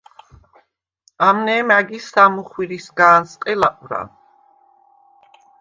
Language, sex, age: Svan, female, 50-59